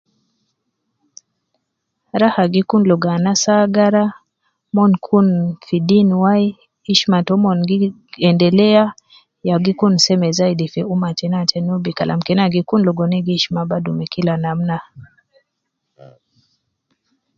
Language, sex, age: Nubi, female, 30-39